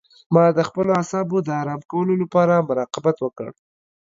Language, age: Pashto, 19-29